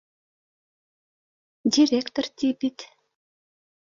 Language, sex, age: Bashkir, female, 50-59